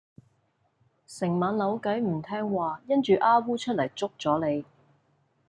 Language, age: Cantonese, 30-39